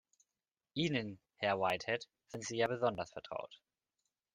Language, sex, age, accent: German, male, 19-29, Deutschland Deutsch